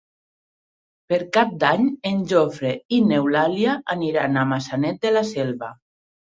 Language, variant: Catalan, Septentrional